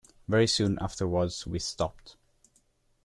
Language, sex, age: English, male, under 19